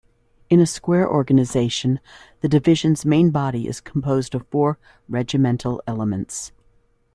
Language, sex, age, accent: English, female, 50-59, United States English